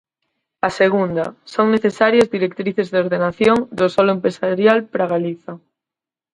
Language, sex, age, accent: Galician, female, under 19, Central (gheada); Normativo (estándar)